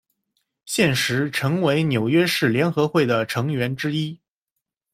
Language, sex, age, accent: Chinese, male, 19-29, 出生地：江苏省